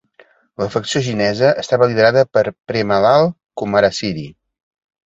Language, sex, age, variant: Catalan, male, 50-59, Central